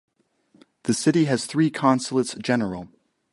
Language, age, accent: English, 19-29, United States English